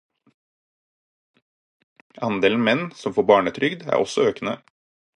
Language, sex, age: Norwegian Bokmål, male, 30-39